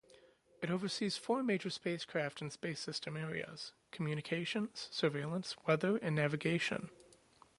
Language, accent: English, United States English